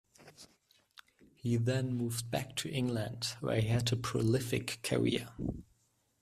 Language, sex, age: English, male, 19-29